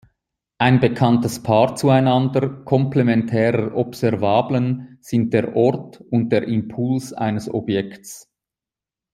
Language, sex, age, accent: German, male, 40-49, Schweizerdeutsch